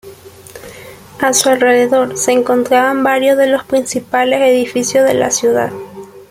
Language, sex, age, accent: Spanish, female, 19-29, Andino-Pacífico: Colombia, Perú, Ecuador, oeste de Bolivia y Venezuela andina